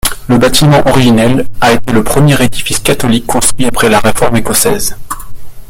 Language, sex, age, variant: French, male, 30-39, Français de métropole